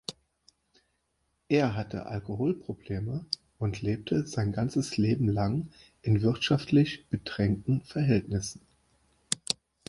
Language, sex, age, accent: German, male, 40-49, Deutschland Deutsch